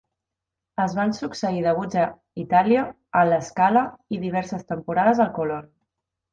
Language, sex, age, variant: Catalan, female, 30-39, Central